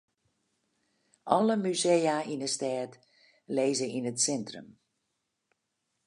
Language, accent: Western Frisian, Klaaifrysk